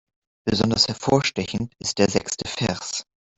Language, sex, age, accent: German, male, 19-29, Deutschland Deutsch; Norddeutsch